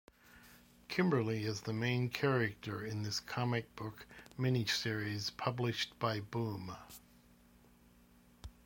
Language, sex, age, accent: English, male, 60-69, United States English